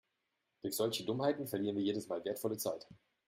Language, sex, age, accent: German, male, 30-39, Deutschland Deutsch